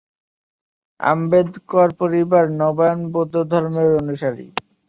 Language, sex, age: Bengali, male, 19-29